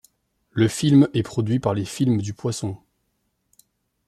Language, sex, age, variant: French, male, 30-39, Français de métropole